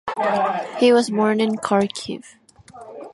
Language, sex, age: English, female, 19-29